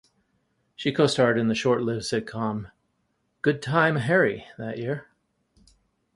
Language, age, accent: English, 40-49, United States English